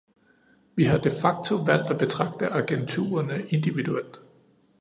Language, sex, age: Danish, male, 30-39